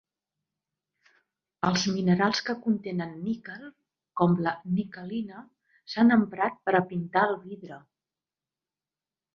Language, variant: Catalan, Central